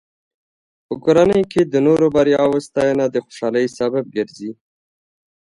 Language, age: Pashto, 30-39